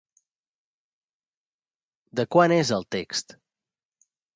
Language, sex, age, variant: Catalan, male, 40-49, Central